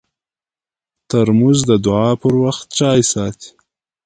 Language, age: Pashto, 19-29